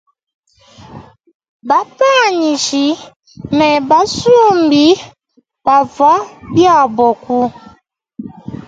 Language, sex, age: Luba-Lulua, female, 19-29